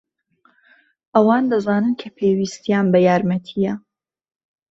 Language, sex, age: Central Kurdish, female, 19-29